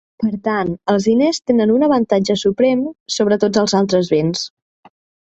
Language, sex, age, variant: Catalan, female, 19-29, Central